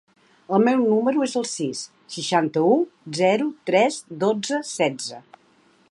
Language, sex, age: Catalan, female, 60-69